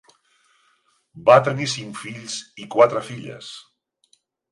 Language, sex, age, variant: Catalan, male, 60-69, Central